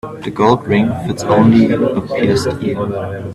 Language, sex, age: English, male, 19-29